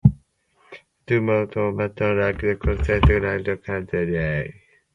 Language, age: English, 19-29